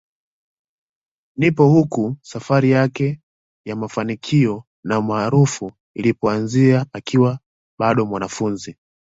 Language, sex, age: Swahili, male, 19-29